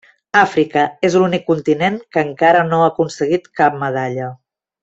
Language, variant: Catalan, Central